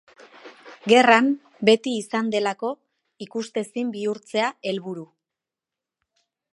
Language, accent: Basque, Mendebalekoa (Araba, Bizkaia, Gipuzkoako mendebaleko herri batzuk)